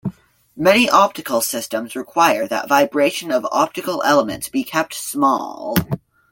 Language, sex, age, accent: English, male, under 19, Canadian English